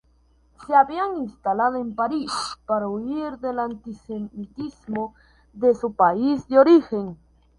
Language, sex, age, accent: Spanish, male, under 19, Andino-Pacífico: Colombia, Perú, Ecuador, oeste de Bolivia y Venezuela andina